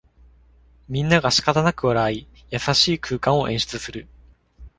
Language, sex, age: Japanese, male, 19-29